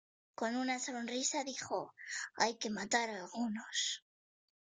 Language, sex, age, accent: Spanish, female, under 19, España: Norte peninsular (Asturias, Castilla y León, Cantabria, País Vasco, Navarra, Aragón, La Rioja, Guadalajara, Cuenca)